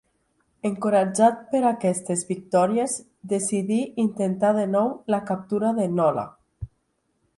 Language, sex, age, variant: Catalan, female, 19-29, Nord-Occidental